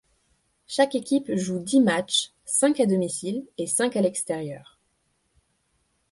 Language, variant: French, Français de métropole